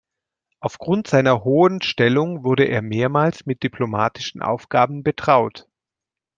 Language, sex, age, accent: German, male, 30-39, Deutschland Deutsch